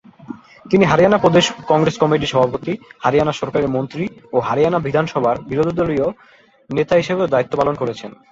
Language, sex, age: Bengali, male, under 19